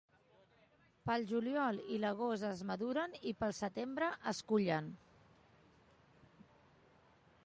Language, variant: Catalan, Central